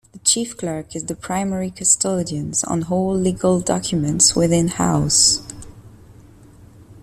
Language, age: English, 19-29